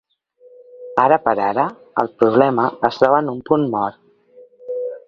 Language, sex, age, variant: Catalan, female, 50-59, Central